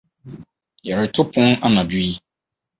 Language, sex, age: Akan, male, 30-39